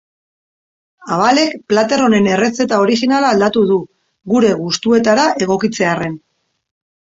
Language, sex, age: Basque, female, 40-49